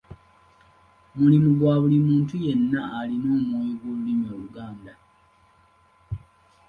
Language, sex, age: Ganda, male, 19-29